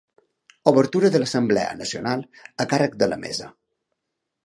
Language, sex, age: Catalan, male, 30-39